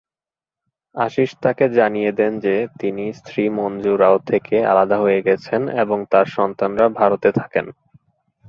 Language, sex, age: Bengali, male, 19-29